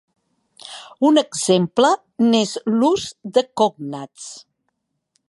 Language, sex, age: Catalan, female, 60-69